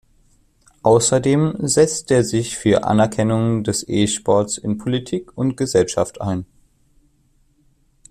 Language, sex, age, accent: German, male, under 19, Deutschland Deutsch